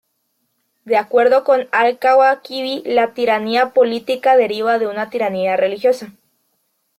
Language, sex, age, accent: Spanish, female, 19-29, América central